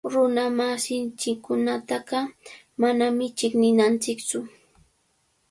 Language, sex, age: Cajatambo North Lima Quechua, female, 19-29